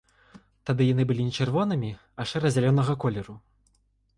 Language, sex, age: Belarusian, male, 19-29